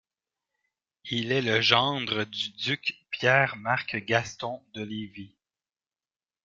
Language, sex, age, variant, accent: French, male, 30-39, Français d'Amérique du Nord, Français du Canada